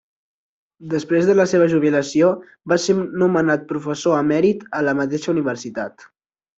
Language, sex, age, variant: Catalan, male, 40-49, Central